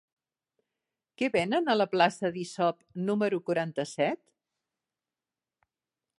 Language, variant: Catalan, Central